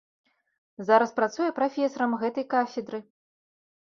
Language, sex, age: Belarusian, female, 30-39